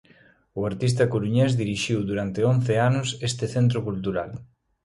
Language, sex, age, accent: Galician, male, 30-39, Normativo (estándar)